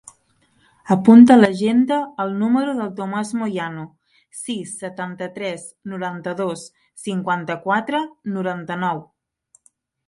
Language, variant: Catalan, Central